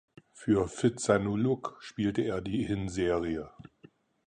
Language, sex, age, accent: German, male, 50-59, Deutschland Deutsch